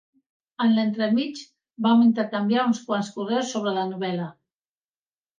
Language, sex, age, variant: Catalan, female, 50-59, Central